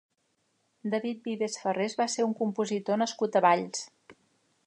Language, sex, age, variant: Catalan, female, 50-59, Central